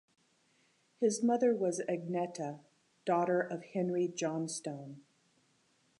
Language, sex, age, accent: English, female, 60-69, United States English